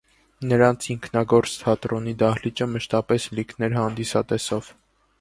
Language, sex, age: Armenian, male, 19-29